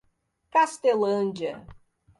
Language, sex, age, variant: Portuguese, female, 40-49, Portuguese (Brasil)